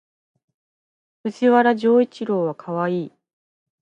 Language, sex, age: Japanese, female, 30-39